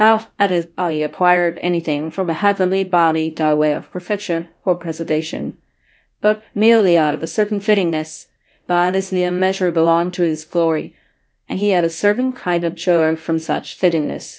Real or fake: fake